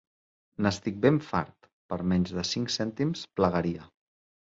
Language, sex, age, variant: Catalan, male, 30-39, Central